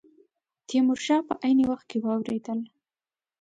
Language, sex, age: Pashto, female, 19-29